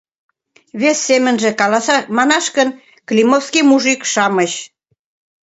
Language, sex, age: Mari, female, 19-29